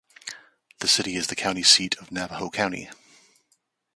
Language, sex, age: English, male, 40-49